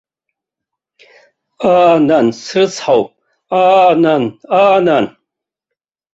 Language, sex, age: Abkhazian, male, 60-69